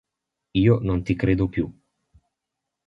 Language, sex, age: Italian, male, 19-29